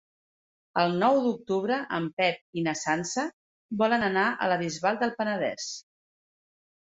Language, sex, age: Catalan, female, 40-49